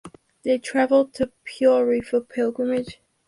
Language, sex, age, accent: English, female, under 19, England English